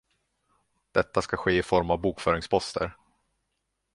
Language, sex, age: Swedish, male, 30-39